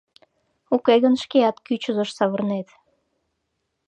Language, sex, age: Mari, female, 19-29